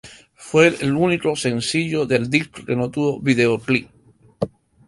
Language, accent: Spanish, Caribe: Cuba, Venezuela, Puerto Rico, República Dominicana, Panamá, Colombia caribeña, México caribeño, Costa del golfo de México